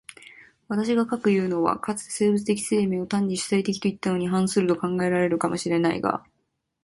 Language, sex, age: Japanese, female, 19-29